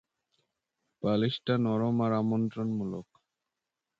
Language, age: Bengali, 19-29